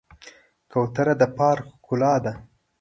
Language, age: Pashto, 19-29